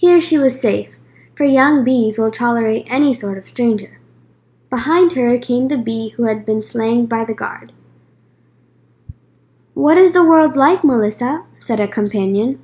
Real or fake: real